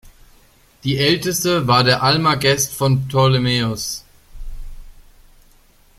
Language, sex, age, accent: German, male, 19-29, Deutschland Deutsch